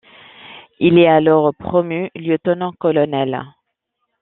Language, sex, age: French, female, 19-29